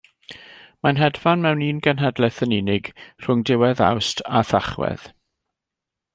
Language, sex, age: Welsh, male, 50-59